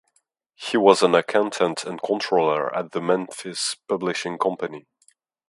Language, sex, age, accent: English, male, 30-39, french accent